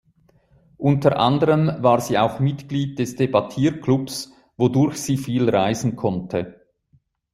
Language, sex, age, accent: German, male, 40-49, Schweizerdeutsch